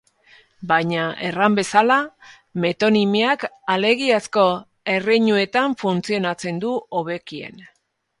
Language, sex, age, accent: Basque, female, 50-59, Erdialdekoa edo Nafarra (Gipuzkoa, Nafarroa)